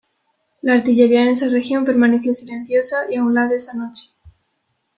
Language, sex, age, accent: Spanish, female, under 19, España: Sur peninsular (Andalucia, Extremadura, Murcia)